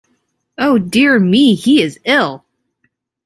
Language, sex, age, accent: English, female, 19-29, United States English